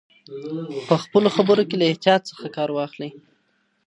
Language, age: Pashto, 19-29